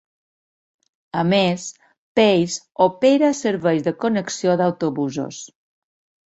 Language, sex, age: Catalan, female, 50-59